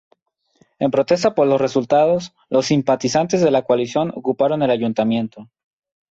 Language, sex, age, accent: Spanish, male, 19-29, México